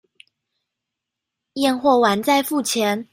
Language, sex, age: Chinese, female, 19-29